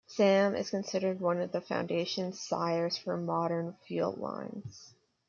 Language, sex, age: English, female, 19-29